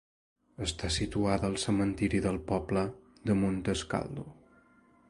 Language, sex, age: Catalan, male, 19-29